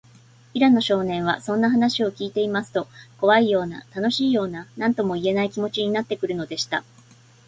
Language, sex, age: Japanese, female, 40-49